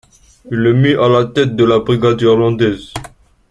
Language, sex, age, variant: French, male, 19-29, Français des départements et régions d'outre-mer